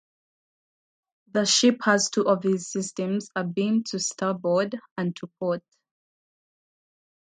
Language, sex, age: English, female, 19-29